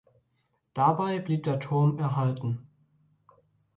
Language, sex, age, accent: German, male, 19-29, Deutschland Deutsch